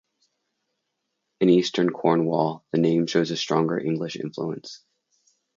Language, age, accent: English, 40-49, United States English